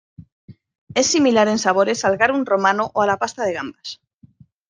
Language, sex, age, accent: Spanish, female, 40-49, España: Norte peninsular (Asturias, Castilla y León, Cantabria, País Vasco, Navarra, Aragón, La Rioja, Guadalajara, Cuenca)